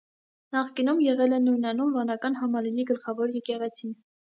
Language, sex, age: Armenian, female, 19-29